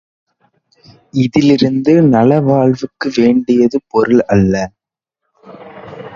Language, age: Tamil, under 19